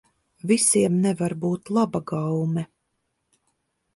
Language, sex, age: Latvian, female, 40-49